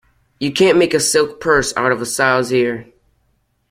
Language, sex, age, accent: English, male, under 19, United States English